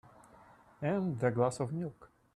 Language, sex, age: English, male, 19-29